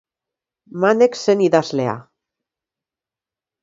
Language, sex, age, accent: Basque, female, 40-49, Mendebalekoa (Araba, Bizkaia, Gipuzkoako mendebaleko herri batzuk)